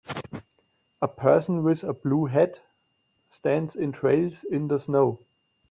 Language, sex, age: English, male, 30-39